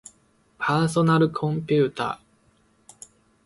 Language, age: Japanese, 30-39